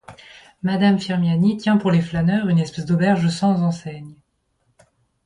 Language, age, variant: French, 30-39, Français de métropole